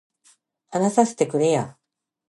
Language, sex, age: Japanese, female, 50-59